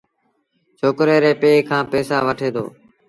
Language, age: Sindhi Bhil, 19-29